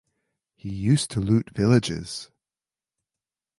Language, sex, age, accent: English, male, 30-39, United States English